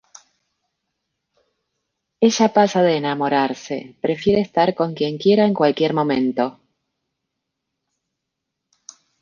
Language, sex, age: Spanish, female, 60-69